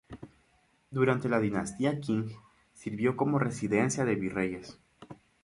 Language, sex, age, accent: Spanish, male, 19-29, América central